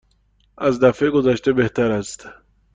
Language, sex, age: Persian, male, 19-29